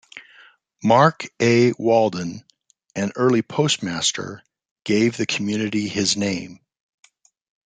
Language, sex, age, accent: English, male, 50-59, United States English